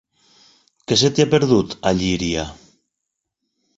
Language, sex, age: Catalan, male, 40-49